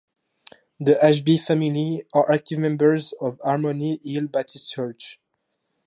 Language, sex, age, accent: English, male, 19-29, French